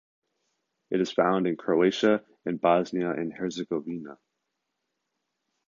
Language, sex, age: English, male, under 19